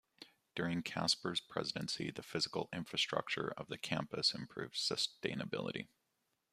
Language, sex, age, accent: English, male, 40-49, United States English